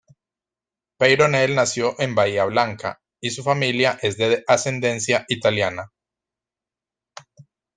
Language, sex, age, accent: Spanish, male, 40-49, Andino-Pacífico: Colombia, Perú, Ecuador, oeste de Bolivia y Venezuela andina